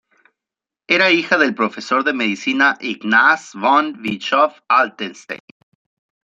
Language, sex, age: Spanish, male, 30-39